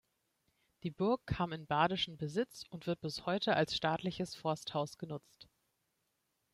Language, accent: German, Deutschland Deutsch